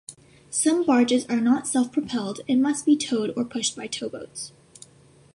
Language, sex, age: English, female, under 19